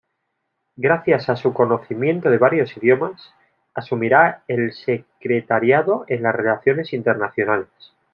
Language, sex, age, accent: Spanish, male, 30-39, España: Centro-Sur peninsular (Madrid, Toledo, Castilla-La Mancha)